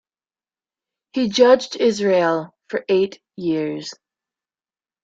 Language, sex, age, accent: English, female, under 19, United States English